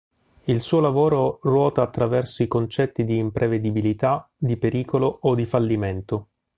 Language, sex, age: Italian, male, 40-49